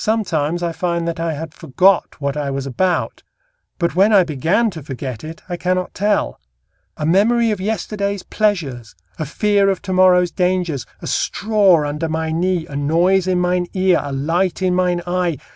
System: none